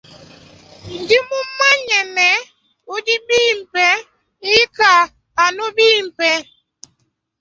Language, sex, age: Luba-Lulua, female, 19-29